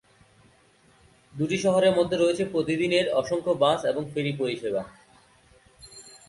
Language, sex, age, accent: Bengali, male, 19-29, Native